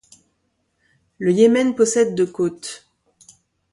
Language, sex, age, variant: French, female, 40-49, Français de métropole